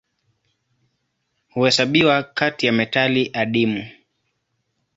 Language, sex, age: Swahili, male, 19-29